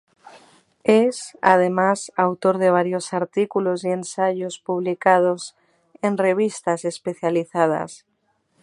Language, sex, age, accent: Spanish, female, 30-39, España: Norte peninsular (Asturias, Castilla y León, Cantabria, País Vasco, Navarra, Aragón, La Rioja, Guadalajara, Cuenca)